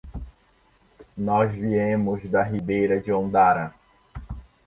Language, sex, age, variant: Portuguese, male, 30-39, Portuguese (Brasil)